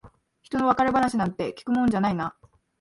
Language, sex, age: Japanese, female, under 19